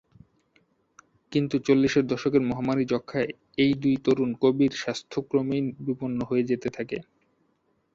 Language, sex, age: Bengali, male, 19-29